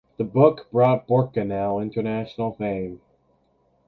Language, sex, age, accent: English, male, under 19, United States English